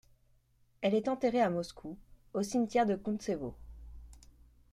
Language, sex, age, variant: French, female, 19-29, Français de métropole